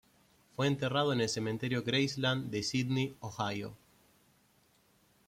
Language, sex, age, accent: Spanish, male, 30-39, Rioplatense: Argentina, Uruguay, este de Bolivia, Paraguay